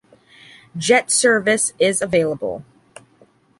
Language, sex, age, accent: English, female, 40-49, United States English